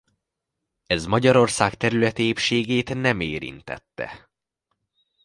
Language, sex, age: Hungarian, male, under 19